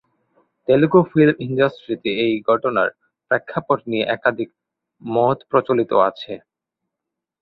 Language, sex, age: Bengali, male, 19-29